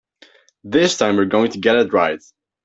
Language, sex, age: English, male, under 19